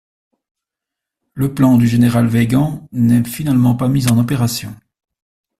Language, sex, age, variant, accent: French, male, 50-59, Français d'Europe, Français de Belgique